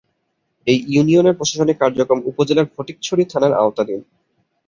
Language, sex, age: Bengali, male, 19-29